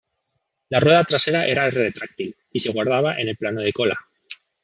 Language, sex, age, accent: Spanish, male, 19-29, España: Centro-Sur peninsular (Madrid, Toledo, Castilla-La Mancha)